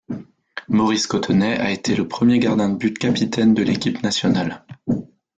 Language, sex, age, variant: French, male, 30-39, Français de métropole